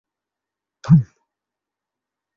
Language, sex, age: Bengali, male, 19-29